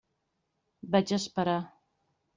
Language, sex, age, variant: Catalan, female, 30-39, Central